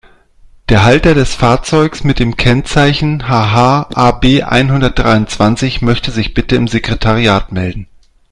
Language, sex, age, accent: German, male, 40-49, Deutschland Deutsch